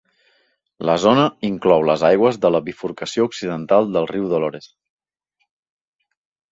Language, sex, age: Catalan, male, 30-39